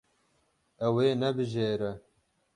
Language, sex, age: Kurdish, male, 30-39